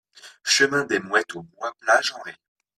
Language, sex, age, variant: French, male, 30-39, Français de métropole